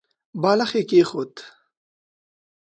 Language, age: Pashto, 19-29